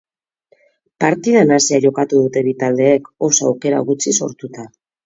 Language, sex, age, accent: Basque, female, 30-39, Mendebalekoa (Araba, Bizkaia, Gipuzkoako mendebaleko herri batzuk)